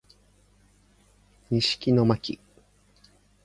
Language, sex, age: Japanese, male, 40-49